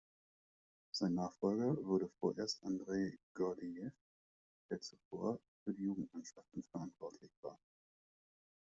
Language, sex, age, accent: German, male, 30-39, Deutschland Deutsch